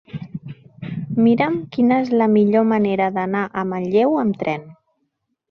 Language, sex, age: Catalan, female, 40-49